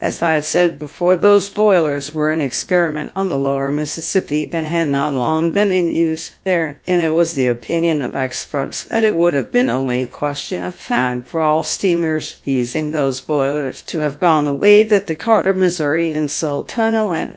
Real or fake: fake